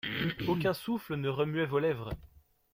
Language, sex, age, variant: French, male, 19-29, Français de métropole